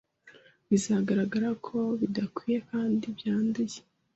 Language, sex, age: Kinyarwanda, female, 30-39